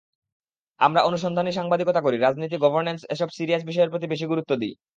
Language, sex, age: Bengali, male, 19-29